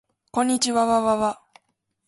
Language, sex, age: Japanese, female, 19-29